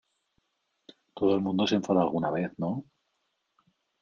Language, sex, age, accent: Spanish, male, 30-39, España: Centro-Sur peninsular (Madrid, Toledo, Castilla-La Mancha)